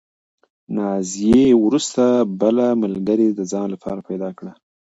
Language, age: Pashto, 19-29